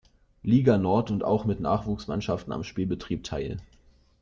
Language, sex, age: German, male, 19-29